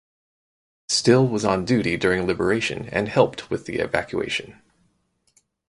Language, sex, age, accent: English, male, 19-29, United States English